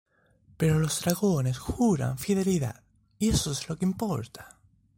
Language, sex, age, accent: Spanish, male, 19-29, España: Sur peninsular (Andalucia, Extremadura, Murcia)